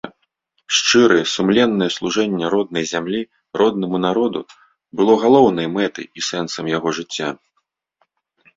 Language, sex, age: Belarusian, male, 30-39